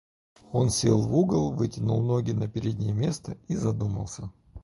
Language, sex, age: Russian, male, 30-39